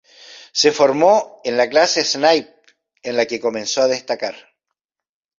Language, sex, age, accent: Spanish, male, 50-59, Chileno: Chile, Cuyo